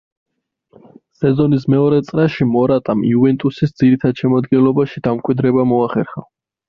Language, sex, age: Georgian, male, 19-29